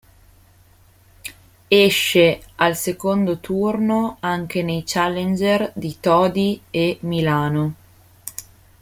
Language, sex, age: Italian, female, 19-29